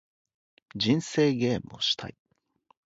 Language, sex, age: Japanese, male, 40-49